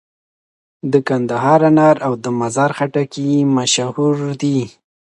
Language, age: Pashto, 19-29